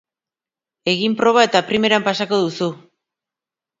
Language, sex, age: Basque, female, 40-49